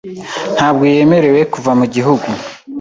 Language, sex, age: Kinyarwanda, male, 19-29